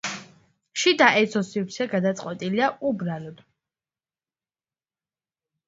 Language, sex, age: Georgian, female, under 19